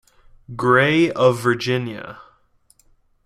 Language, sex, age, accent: English, male, 19-29, United States English